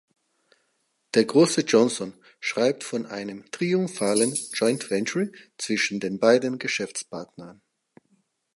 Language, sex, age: German, male, 50-59